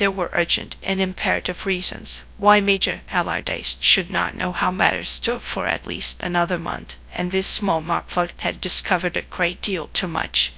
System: TTS, GradTTS